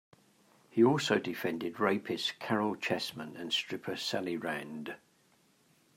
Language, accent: English, England English